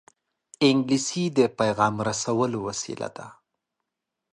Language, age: Pashto, 30-39